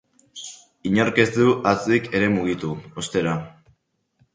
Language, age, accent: Basque, under 19, Erdialdekoa edo Nafarra (Gipuzkoa, Nafarroa)